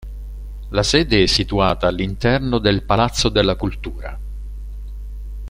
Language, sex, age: Italian, male, 60-69